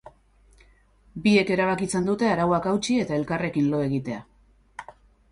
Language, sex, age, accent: Basque, female, 40-49, Mendebalekoa (Araba, Bizkaia, Gipuzkoako mendebaleko herri batzuk)